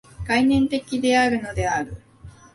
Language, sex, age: Japanese, female, 19-29